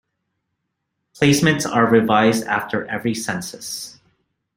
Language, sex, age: English, male, 40-49